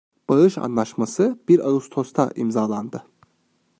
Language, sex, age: Turkish, male, 19-29